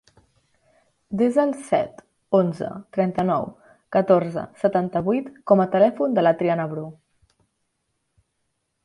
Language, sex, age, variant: Catalan, female, 19-29, Central